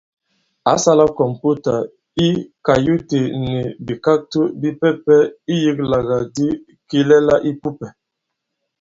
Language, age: Bankon, 40-49